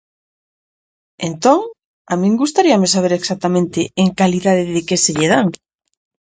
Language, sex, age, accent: Galician, female, 30-39, Central (gheada); Normativo (estándar)